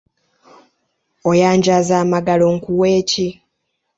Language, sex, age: Ganda, female, 19-29